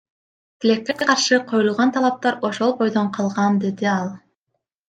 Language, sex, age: Kyrgyz, female, 19-29